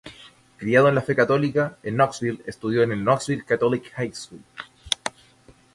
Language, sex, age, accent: Spanish, male, 30-39, Chileno: Chile, Cuyo